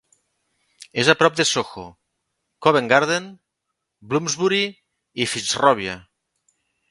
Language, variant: Catalan, Nord-Occidental